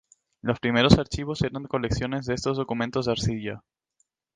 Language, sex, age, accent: Spanish, male, 19-29, España: Islas Canarias